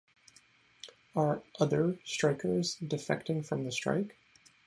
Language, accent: English, United States English